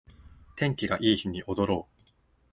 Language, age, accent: Japanese, 19-29, 東京; 関東